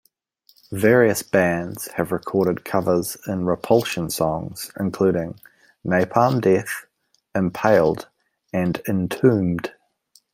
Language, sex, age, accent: English, male, 30-39, New Zealand English